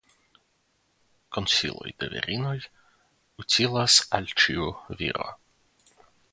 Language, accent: Esperanto, Internacia